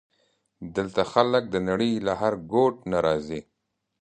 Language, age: Pashto, 30-39